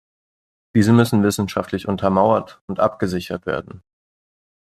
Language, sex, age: German, male, 19-29